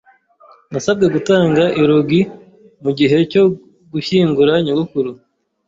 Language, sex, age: Kinyarwanda, male, 30-39